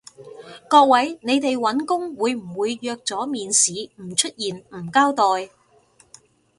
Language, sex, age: Cantonese, female, 50-59